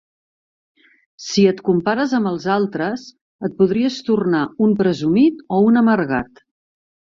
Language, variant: Catalan, Central